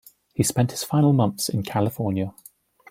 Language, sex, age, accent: English, male, 19-29, England English